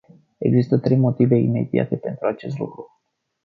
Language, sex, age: Romanian, male, 19-29